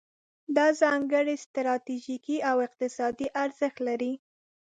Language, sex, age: Pashto, female, 19-29